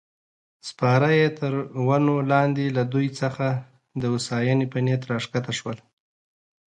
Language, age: Pashto, 30-39